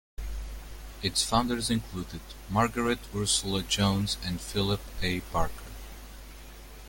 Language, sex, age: English, male, 19-29